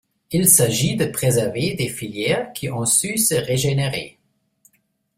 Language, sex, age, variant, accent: French, male, 30-39, Français d'Europe, Français d’Allemagne